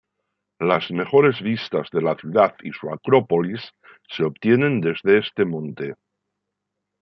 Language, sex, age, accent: Spanish, male, 70-79, España: Norte peninsular (Asturias, Castilla y León, Cantabria, País Vasco, Navarra, Aragón, La Rioja, Guadalajara, Cuenca)